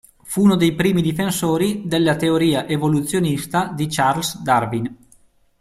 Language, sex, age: Italian, male, 30-39